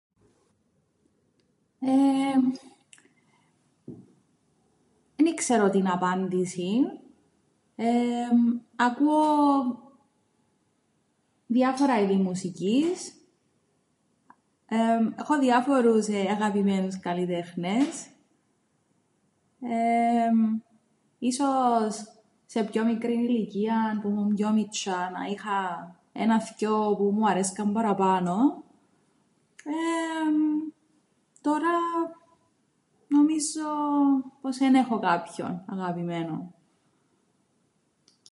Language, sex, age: Greek, female, 30-39